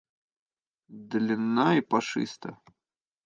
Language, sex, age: Russian, male, 30-39